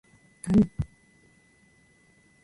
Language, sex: Japanese, female